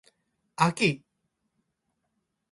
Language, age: Japanese, 70-79